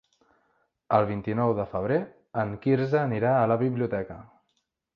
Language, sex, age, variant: Catalan, male, 19-29, Central